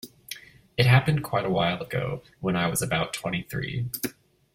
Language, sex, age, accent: English, male, 19-29, United States English